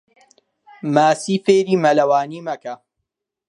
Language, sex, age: Central Kurdish, male, 19-29